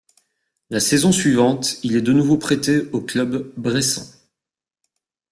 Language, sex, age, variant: French, male, 40-49, Français de métropole